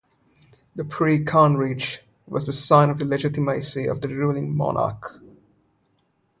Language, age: English, 19-29